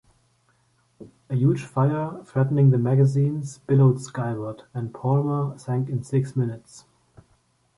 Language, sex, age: English, male, 19-29